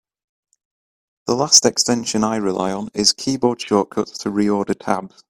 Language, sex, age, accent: English, male, 19-29, England English